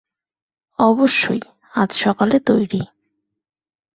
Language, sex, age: Bengali, female, 19-29